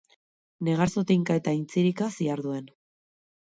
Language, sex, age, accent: Basque, female, 19-29, Mendebalekoa (Araba, Bizkaia, Gipuzkoako mendebaleko herri batzuk)